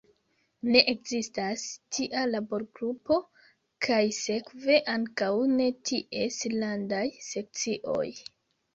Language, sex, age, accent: Esperanto, female, 19-29, Internacia